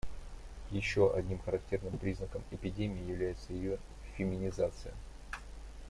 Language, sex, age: Russian, male, 30-39